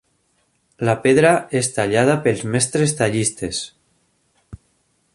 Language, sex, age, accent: Catalan, male, 40-49, valencià